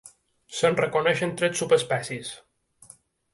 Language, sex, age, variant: Catalan, male, 30-39, Balear